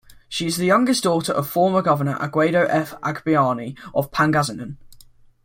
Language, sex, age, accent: English, male, under 19, England English